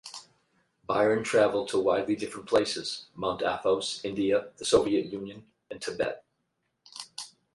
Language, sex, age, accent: English, male, 50-59, United States English